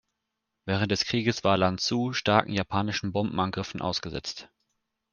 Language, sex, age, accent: German, male, 19-29, Deutschland Deutsch